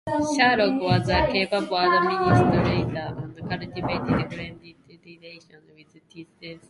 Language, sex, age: English, female, 19-29